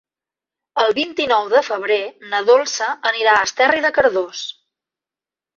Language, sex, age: Catalan, female, 30-39